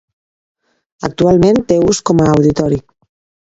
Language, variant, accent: Catalan, Nord-Occidental, nord-occidental